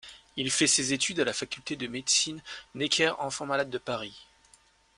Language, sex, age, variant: French, male, 30-39, Français de métropole